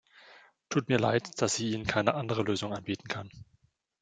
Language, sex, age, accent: German, male, 30-39, Deutschland Deutsch